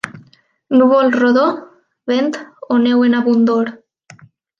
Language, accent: Catalan, valencià